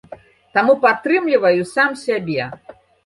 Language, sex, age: Belarusian, female, 60-69